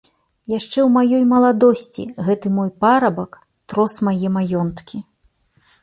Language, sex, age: Belarusian, female, 40-49